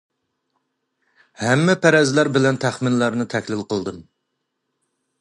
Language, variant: Uyghur, ئۇيغۇر تىلى